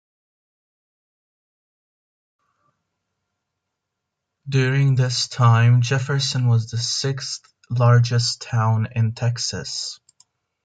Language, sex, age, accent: English, male, 19-29, United States English